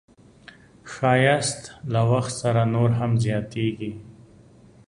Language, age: Pashto, 40-49